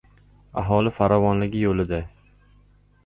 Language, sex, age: Uzbek, male, 19-29